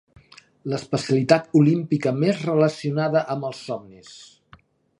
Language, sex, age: Catalan, male, 50-59